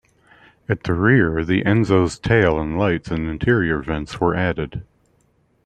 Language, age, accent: English, 40-49, United States English